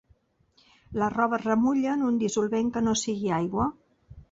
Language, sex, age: Catalan, female, 50-59